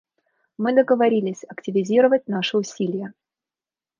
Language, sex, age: Russian, female, 19-29